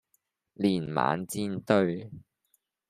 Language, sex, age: Cantonese, male, 19-29